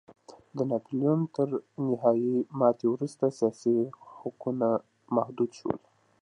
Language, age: Pashto, 19-29